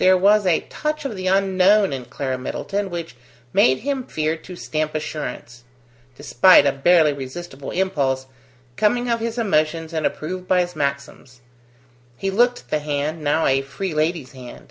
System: none